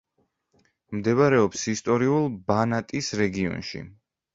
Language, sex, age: Georgian, male, under 19